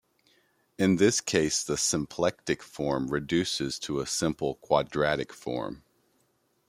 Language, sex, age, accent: English, male, 30-39, United States English